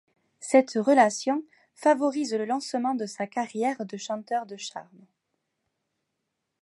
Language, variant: French, Français de métropole